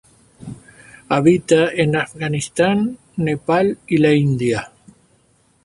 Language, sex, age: Spanish, male, 70-79